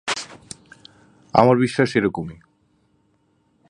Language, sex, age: Bengali, male, 30-39